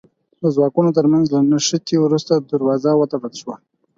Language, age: Pashto, under 19